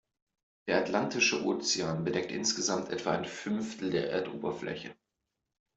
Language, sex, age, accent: German, male, 19-29, Deutschland Deutsch